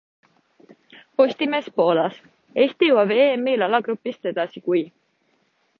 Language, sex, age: Estonian, female, 19-29